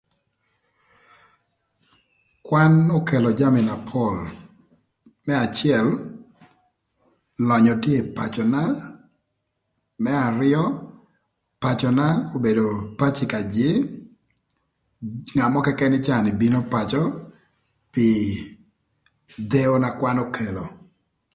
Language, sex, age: Thur, male, 30-39